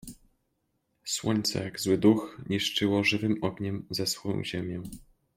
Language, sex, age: Polish, male, 19-29